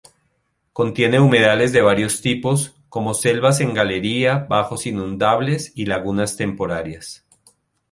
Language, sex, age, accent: Spanish, male, 40-49, Andino-Pacífico: Colombia, Perú, Ecuador, oeste de Bolivia y Venezuela andina